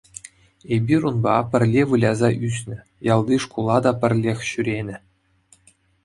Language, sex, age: Chuvash, male, 19-29